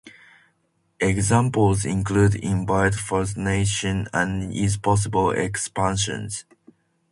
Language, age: English, under 19